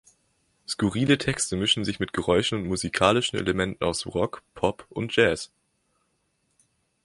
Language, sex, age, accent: German, male, 19-29, Deutschland Deutsch